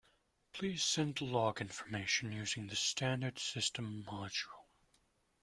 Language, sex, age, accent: English, male, 19-29, United States English